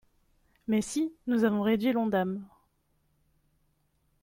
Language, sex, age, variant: French, female, 19-29, Français de métropole